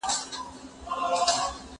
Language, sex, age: Pashto, female, 30-39